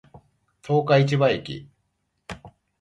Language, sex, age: Japanese, male, 40-49